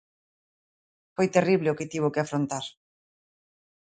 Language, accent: Galician, Atlántico (seseo e gheada)